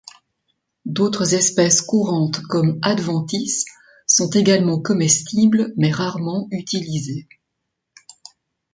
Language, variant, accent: French, Français d'Europe, Français de Belgique